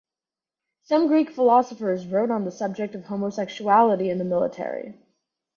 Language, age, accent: English, under 19, United States English